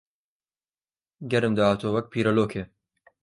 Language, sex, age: Central Kurdish, male, 19-29